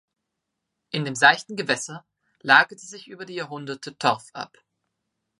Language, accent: German, Österreichisches Deutsch